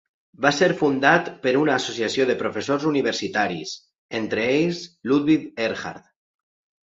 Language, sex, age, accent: Catalan, male, 30-39, valencià